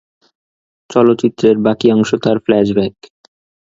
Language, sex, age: Bengali, male, 19-29